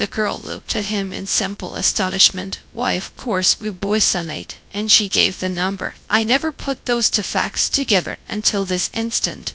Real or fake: fake